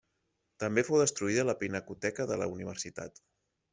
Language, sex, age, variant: Catalan, male, 30-39, Central